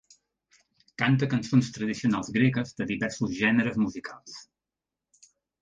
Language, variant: Catalan, Central